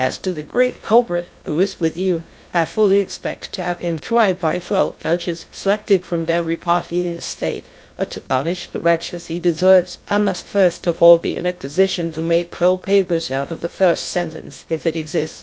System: TTS, GlowTTS